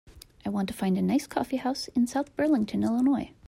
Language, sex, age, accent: English, female, 30-39, United States English